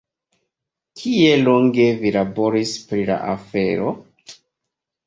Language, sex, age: Esperanto, male, 30-39